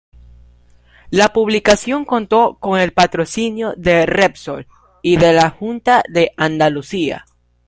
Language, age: Spanish, under 19